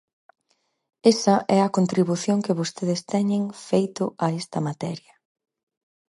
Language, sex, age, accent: Galician, female, 30-39, Normativo (estándar)